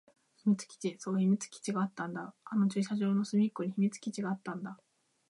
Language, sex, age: Japanese, female, under 19